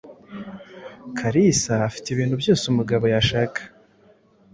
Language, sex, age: Kinyarwanda, male, 19-29